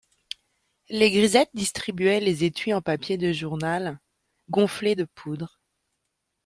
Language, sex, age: French, female, 30-39